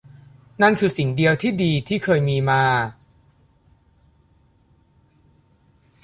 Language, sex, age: Thai, male, under 19